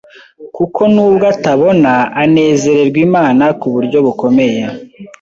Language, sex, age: Kinyarwanda, male, 19-29